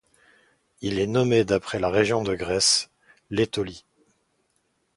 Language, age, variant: French, 40-49, Français de métropole